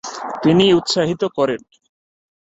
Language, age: Bengali, 30-39